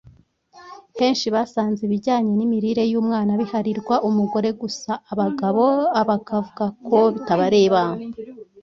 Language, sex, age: Kinyarwanda, female, 19-29